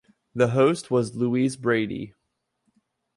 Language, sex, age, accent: English, male, 30-39, United States English